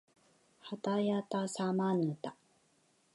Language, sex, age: Japanese, female, 40-49